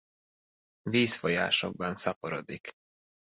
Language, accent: Hungarian, budapesti